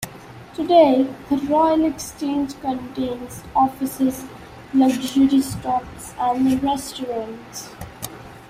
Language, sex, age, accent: English, female, under 19, India and South Asia (India, Pakistan, Sri Lanka)